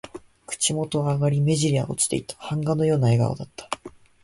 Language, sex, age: Japanese, male, 19-29